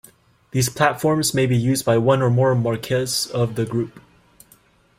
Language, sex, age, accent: English, male, 19-29, United States English